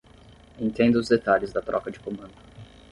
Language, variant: Portuguese, Portuguese (Brasil)